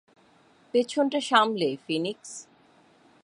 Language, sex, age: Bengali, female, 30-39